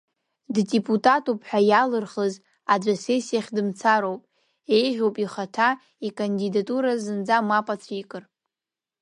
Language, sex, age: Abkhazian, female, under 19